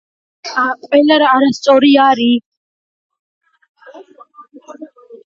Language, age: Georgian, under 19